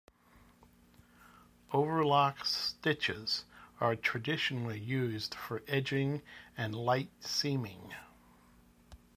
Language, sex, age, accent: English, male, 60-69, United States English